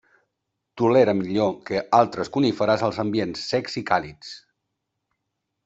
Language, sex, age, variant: Catalan, male, 50-59, Central